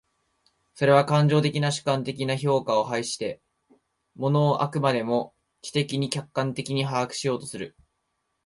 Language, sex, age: Japanese, male, 19-29